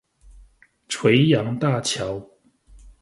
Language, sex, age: Chinese, male, 40-49